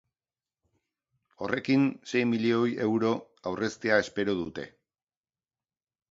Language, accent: Basque, Erdialdekoa edo Nafarra (Gipuzkoa, Nafarroa)